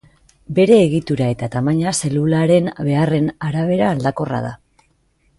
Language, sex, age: Basque, female, 40-49